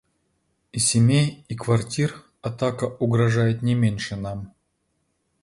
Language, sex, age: Russian, male, 40-49